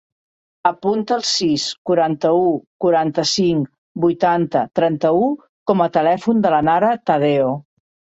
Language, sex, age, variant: Catalan, female, 50-59, Central